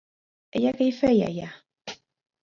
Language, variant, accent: Catalan, Central, central